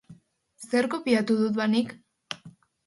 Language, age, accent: Basque, under 19, Mendebalekoa (Araba, Bizkaia, Gipuzkoako mendebaleko herri batzuk)